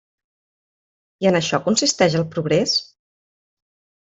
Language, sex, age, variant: Catalan, female, 30-39, Central